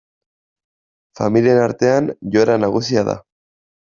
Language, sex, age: Basque, male, 19-29